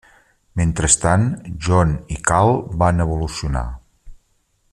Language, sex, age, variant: Catalan, male, 50-59, Central